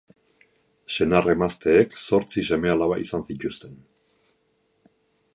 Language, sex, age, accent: Basque, male, 50-59, Erdialdekoa edo Nafarra (Gipuzkoa, Nafarroa)